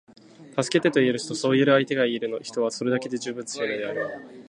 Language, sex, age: Japanese, male, 19-29